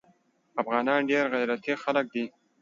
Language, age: Pashto, 19-29